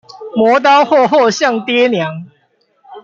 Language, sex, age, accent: Chinese, male, 19-29, 出生地：新北市